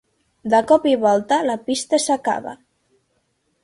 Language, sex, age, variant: Catalan, female, under 19, Central